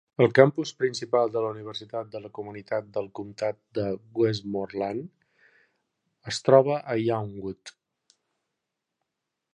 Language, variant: Catalan, Central